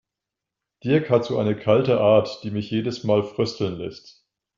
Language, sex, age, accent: German, male, 50-59, Deutschland Deutsch